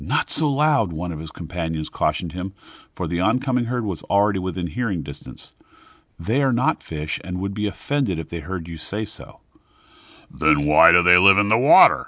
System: none